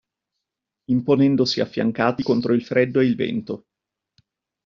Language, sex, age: Italian, male, 50-59